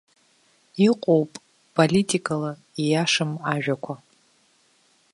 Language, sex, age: Abkhazian, female, 19-29